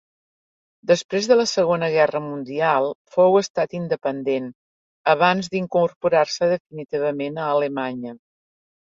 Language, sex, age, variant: Catalan, female, 60-69, Central